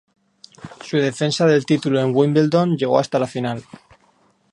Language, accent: Spanish, España: Norte peninsular (Asturias, Castilla y León, Cantabria, País Vasco, Navarra, Aragón, La Rioja, Guadalajara, Cuenca)